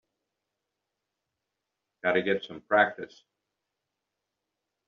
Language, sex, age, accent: English, male, 70-79, United States English